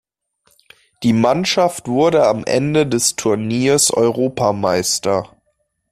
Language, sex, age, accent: German, male, 19-29, Deutschland Deutsch